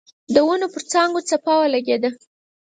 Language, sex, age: Pashto, female, under 19